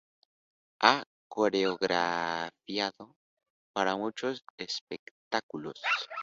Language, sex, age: Spanish, male, 19-29